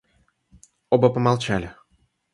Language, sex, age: Russian, male, 19-29